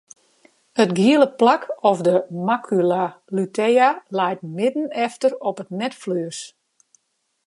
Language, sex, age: Western Frisian, female, 40-49